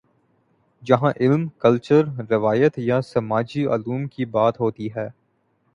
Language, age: Urdu, 19-29